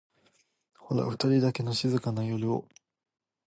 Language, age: Japanese, 19-29